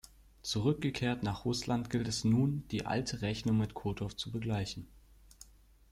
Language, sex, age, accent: German, male, under 19, Deutschland Deutsch